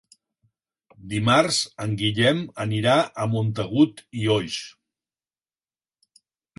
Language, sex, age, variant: Catalan, male, 70-79, Septentrional